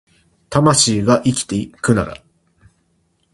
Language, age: Japanese, 19-29